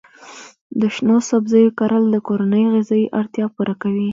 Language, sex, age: Pashto, female, 19-29